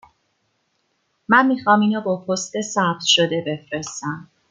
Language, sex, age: Persian, male, under 19